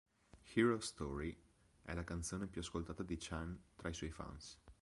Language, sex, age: Italian, male, 30-39